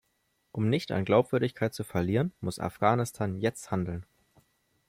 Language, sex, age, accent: German, male, 19-29, Deutschland Deutsch